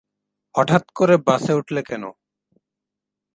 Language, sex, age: Bengali, male, 19-29